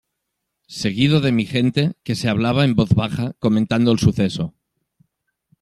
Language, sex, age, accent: Spanish, male, 30-39, España: Norte peninsular (Asturias, Castilla y León, Cantabria, País Vasco, Navarra, Aragón, La Rioja, Guadalajara, Cuenca)